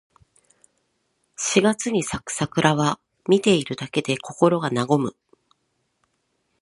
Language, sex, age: Japanese, female, 40-49